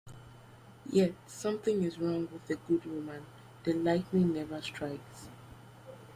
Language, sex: English, female